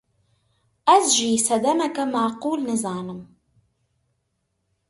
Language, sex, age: Kurdish, female, 19-29